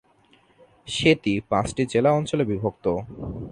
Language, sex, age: Bengali, male, 19-29